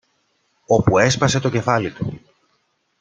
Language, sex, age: Greek, male, 30-39